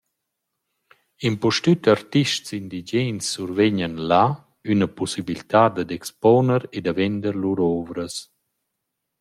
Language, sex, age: Romansh, male, 40-49